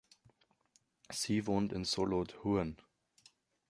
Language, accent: German, Deutschland Deutsch